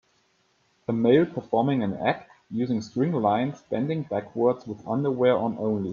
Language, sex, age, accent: English, male, 19-29, United States English